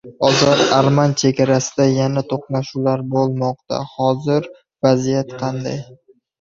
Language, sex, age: Uzbek, male, under 19